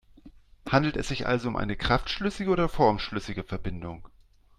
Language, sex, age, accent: German, male, 40-49, Deutschland Deutsch